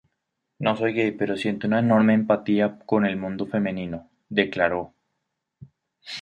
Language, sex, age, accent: Spanish, male, 30-39, Andino-Pacífico: Colombia, Perú, Ecuador, oeste de Bolivia y Venezuela andina